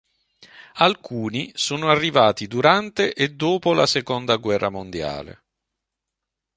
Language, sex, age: Italian, male, 40-49